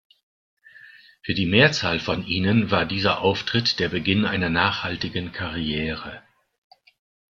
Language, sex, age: German, male, 60-69